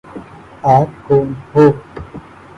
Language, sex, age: Urdu, male, 19-29